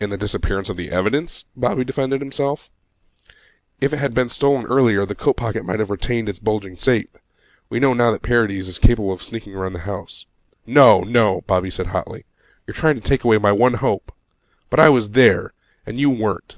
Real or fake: real